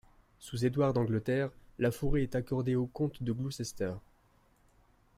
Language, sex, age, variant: French, male, 19-29, Français de métropole